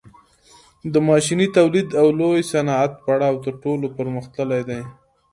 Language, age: Pashto, 19-29